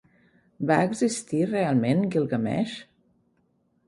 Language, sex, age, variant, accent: Catalan, female, 60-69, Central, central